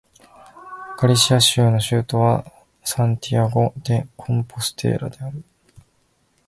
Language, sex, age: Japanese, male, under 19